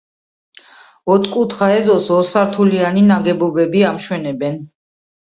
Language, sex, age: Georgian, female, 40-49